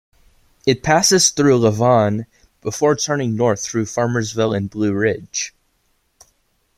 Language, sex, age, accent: English, male, 19-29, United States English